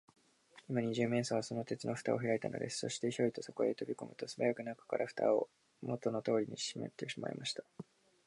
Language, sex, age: Japanese, male, 19-29